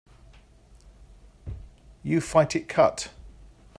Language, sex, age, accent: English, male, 50-59, England English